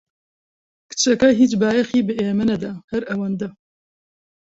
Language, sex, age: Central Kurdish, female, 50-59